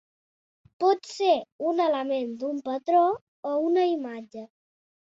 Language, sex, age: Catalan, female, 60-69